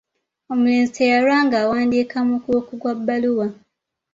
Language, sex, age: Ganda, female, 19-29